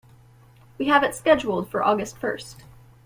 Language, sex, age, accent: English, female, 19-29, Canadian English